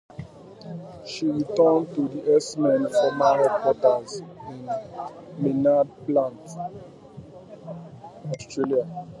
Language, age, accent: English, 30-39, England English